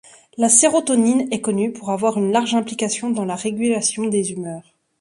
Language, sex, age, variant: French, female, 19-29, Français de métropole